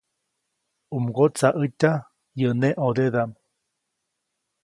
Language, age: Copainalá Zoque, 40-49